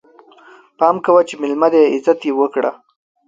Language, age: Pashto, 19-29